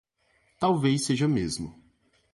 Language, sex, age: Portuguese, male, 19-29